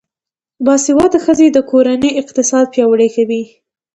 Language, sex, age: Pashto, female, under 19